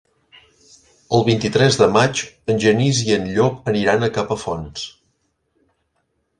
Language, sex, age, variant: Catalan, male, 50-59, Central